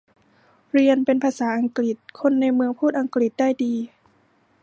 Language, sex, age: Thai, female, 19-29